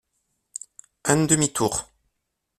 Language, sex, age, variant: French, male, 30-39, Français de métropole